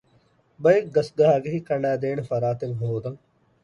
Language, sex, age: Divehi, male, under 19